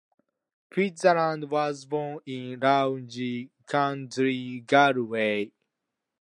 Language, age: English, 19-29